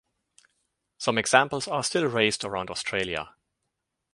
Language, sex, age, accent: English, male, 40-49, United States English